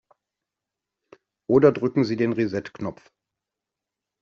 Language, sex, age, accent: German, male, 40-49, Deutschland Deutsch